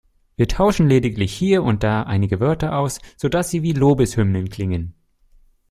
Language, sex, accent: German, male, Deutschland Deutsch